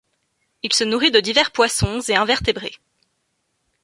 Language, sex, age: French, female, 19-29